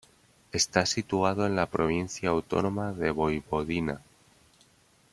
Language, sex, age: Spanish, male, 40-49